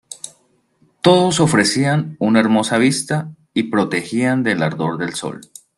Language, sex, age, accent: Spanish, male, 30-39, Caribe: Cuba, Venezuela, Puerto Rico, República Dominicana, Panamá, Colombia caribeña, México caribeño, Costa del golfo de México